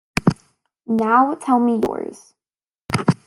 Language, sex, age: English, female, under 19